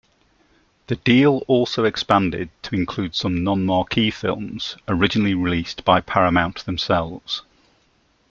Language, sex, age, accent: English, male, 40-49, England English